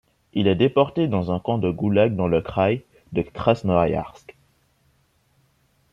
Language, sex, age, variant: French, male, under 19, Français des départements et régions d'outre-mer